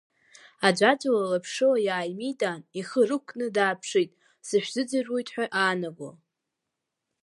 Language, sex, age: Abkhazian, female, under 19